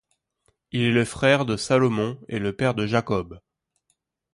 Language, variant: French, Français de métropole